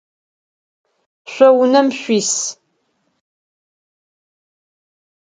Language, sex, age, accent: Adyghe, female, 40-49, Кıэмгуй (Çemguy)